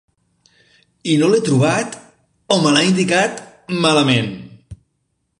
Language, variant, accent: Catalan, Central, central